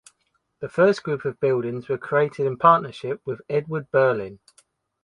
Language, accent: English, England English